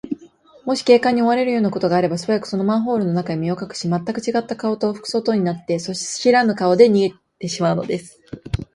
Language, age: Japanese, 19-29